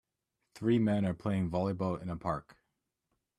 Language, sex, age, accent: English, male, 19-29, United States English